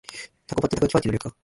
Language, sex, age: Japanese, male, 19-29